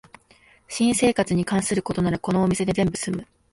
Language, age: Japanese, 19-29